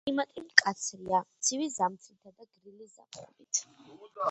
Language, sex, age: Georgian, female, under 19